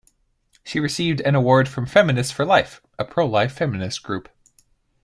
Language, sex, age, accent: English, male, 19-29, United States English